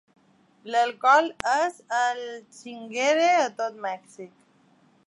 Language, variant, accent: Catalan, Balear, Palma